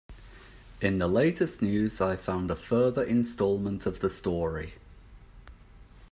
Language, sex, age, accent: English, male, 40-49, England English